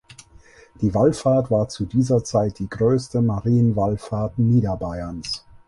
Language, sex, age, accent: German, male, 30-39, Deutschland Deutsch